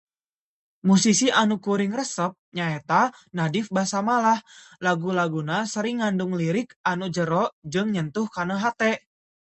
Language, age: Sundanese, 19-29